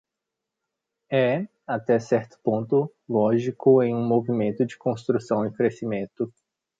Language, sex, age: Portuguese, male, 19-29